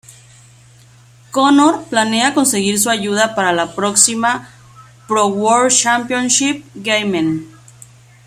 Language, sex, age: Spanish, female, 30-39